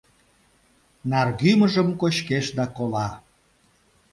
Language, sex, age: Mari, male, 60-69